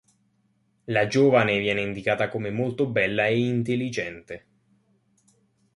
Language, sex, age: Italian, male, under 19